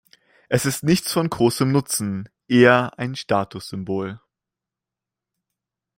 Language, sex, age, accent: German, male, 19-29, Deutschland Deutsch